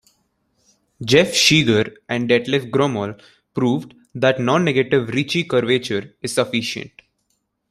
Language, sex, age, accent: English, male, under 19, India and South Asia (India, Pakistan, Sri Lanka)